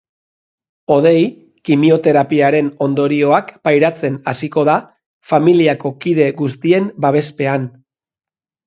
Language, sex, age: Basque, male, 50-59